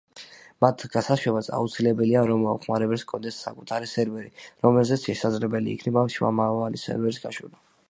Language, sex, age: Georgian, male, under 19